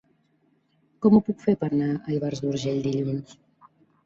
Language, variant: Catalan, Central